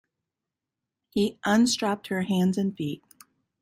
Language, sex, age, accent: English, female, 50-59, United States English